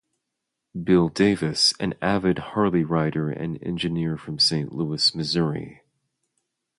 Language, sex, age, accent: English, male, 19-29, United States English